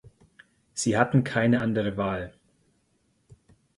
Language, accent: German, Deutschland Deutsch